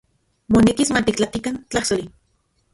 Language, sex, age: Central Puebla Nahuatl, female, 40-49